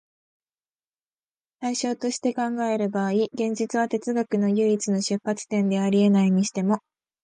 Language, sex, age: Japanese, female, 19-29